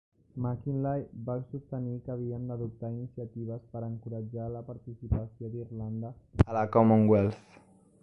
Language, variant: Catalan, Central